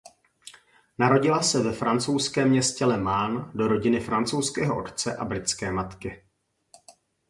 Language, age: Czech, 40-49